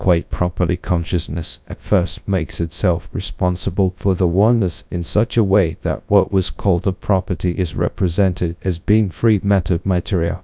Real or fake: fake